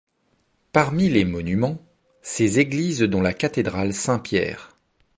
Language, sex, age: French, male, 40-49